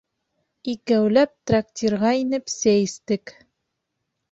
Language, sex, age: Bashkir, female, 19-29